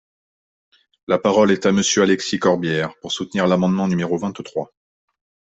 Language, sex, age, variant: French, male, 40-49, Français de métropole